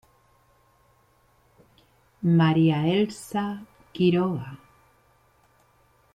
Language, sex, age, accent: Spanish, female, 50-59, España: Centro-Sur peninsular (Madrid, Toledo, Castilla-La Mancha)